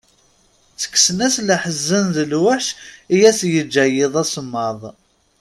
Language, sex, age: Kabyle, male, 30-39